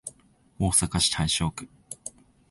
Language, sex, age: Japanese, male, 19-29